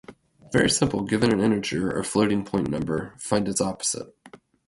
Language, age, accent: English, 30-39, United States English